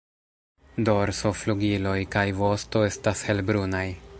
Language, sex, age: Esperanto, male, 30-39